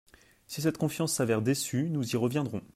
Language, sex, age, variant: French, male, 19-29, Français de métropole